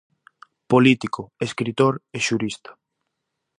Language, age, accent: Galician, 19-29, Normativo (estándar)